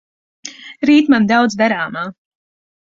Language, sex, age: Latvian, female, 19-29